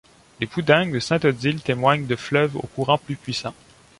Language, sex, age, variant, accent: French, male, 19-29, Français d'Amérique du Nord, Français du Canada